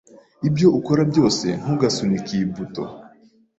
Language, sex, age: Kinyarwanda, female, 19-29